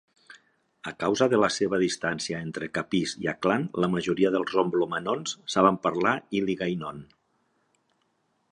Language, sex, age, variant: Catalan, male, 50-59, Central